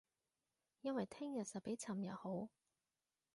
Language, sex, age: Cantonese, female, 30-39